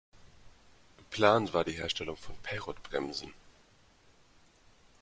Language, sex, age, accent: German, male, 19-29, Deutschland Deutsch